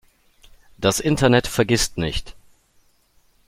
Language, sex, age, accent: German, male, 30-39, Deutschland Deutsch